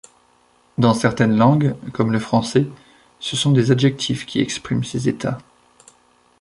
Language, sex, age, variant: French, male, 30-39, Français de métropole